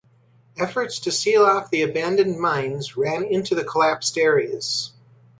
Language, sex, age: English, male, 40-49